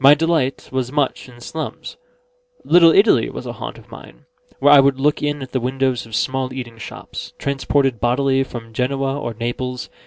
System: none